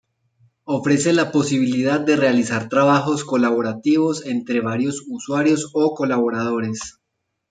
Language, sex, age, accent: Spanish, male, 30-39, Caribe: Cuba, Venezuela, Puerto Rico, República Dominicana, Panamá, Colombia caribeña, México caribeño, Costa del golfo de México